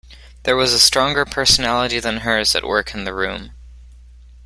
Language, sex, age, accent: English, male, under 19, United States English